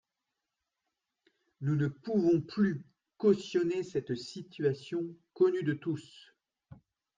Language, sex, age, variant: French, male, 30-39, Français de métropole